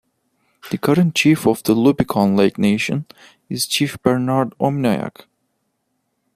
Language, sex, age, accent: English, male, 19-29, United States English